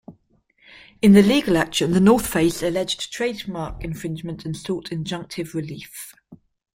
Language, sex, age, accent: English, female, 19-29, England English